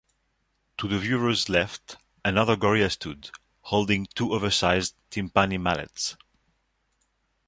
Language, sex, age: English, male, 30-39